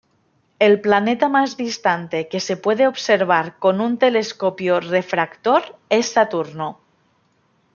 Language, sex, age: Spanish, female, 19-29